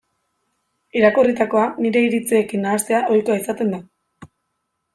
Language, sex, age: Basque, female, 19-29